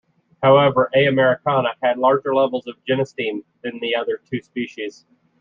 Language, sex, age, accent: English, male, 30-39, United States English